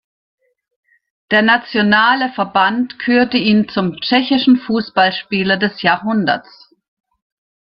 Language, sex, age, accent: German, female, 60-69, Deutschland Deutsch